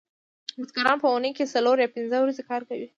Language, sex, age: Pashto, female, under 19